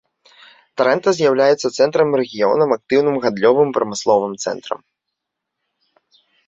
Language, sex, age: Belarusian, male, 19-29